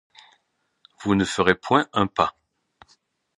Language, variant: French, Français de métropole